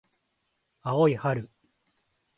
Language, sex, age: Japanese, male, 30-39